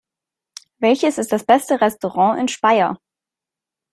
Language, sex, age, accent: German, female, 19-29, Deutschland Deutsch